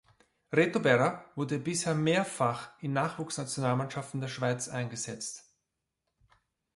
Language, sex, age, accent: German, male, 40-49, Österreichisches Deutsch